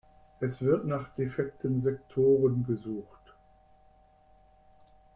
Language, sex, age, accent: German, male, 70-79, Deutschland Deutsch